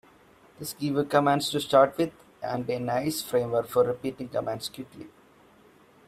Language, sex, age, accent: English, male, 19-29, India and South Asia (India, Pakistan, Sri Lanka)